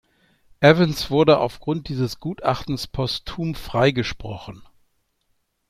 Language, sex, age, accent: German, male, 60-69, Deutschland Deutsch